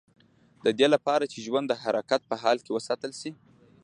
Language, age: Pashto, under 19